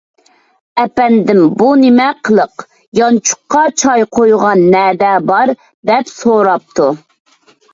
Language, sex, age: Uyghur, female, 19-29